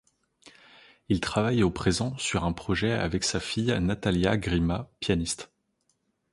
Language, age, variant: French, 19-29, Français de métropole